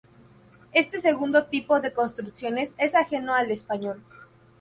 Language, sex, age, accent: Spanish, female, 19-29, México